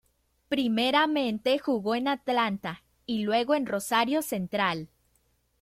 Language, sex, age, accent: Spanish, female, under 19, México